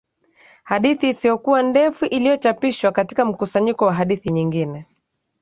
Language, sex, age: Swahili, female, 30-39